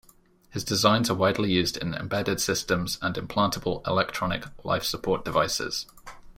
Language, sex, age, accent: English, male, 19-29, England English